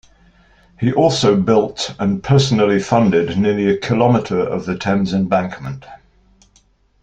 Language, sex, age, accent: English, male, 60-69, England English